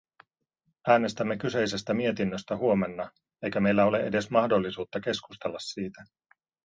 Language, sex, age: Finnish, male, 40-49